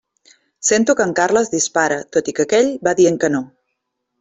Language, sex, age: Catalan, female, 40-49